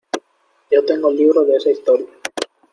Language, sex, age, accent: Spanish, male, 19-29, España: Norte peninsular (Asturias, Castilla y León, Cantabria, País Vasco, Navarra, Aragón, La Rioja, Guadalajara, Cuenca)